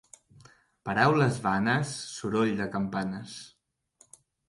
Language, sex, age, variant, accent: Catalan, male, 19-29, Balear, mallorquí